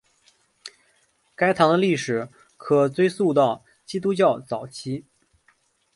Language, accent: Chinese, 出生地：辽宁省